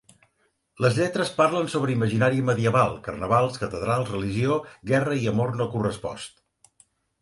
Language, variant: Catalan, Central